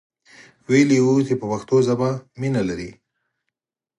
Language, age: Pashto, 30-39